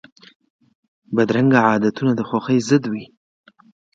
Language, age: Pashto, 19-29